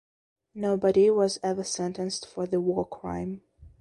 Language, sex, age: English, female, 19-29